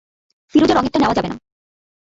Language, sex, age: Bengali, female, 30-39